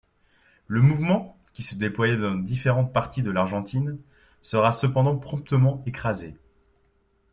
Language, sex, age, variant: French, male, 19-29, Français de métropole